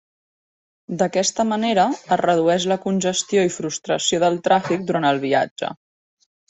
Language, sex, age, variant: Catalan, female, 30-39, Central